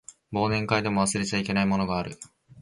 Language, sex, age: Japanese, male, 19-29